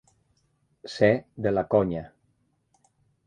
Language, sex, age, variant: Catalan, male, 50-59, Nord-Occidental